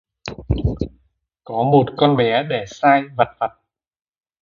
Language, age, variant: Vietnamese, 19-29, Hà Nội